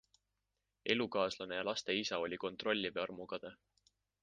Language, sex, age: Estonian, male, 19-29